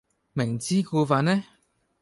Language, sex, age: Cantonese, male, 19-29